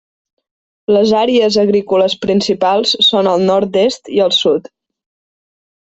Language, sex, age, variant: Catalan, female, 19-29, Septentrional